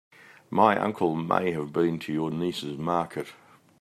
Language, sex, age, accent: English, male, 70-79, Australian English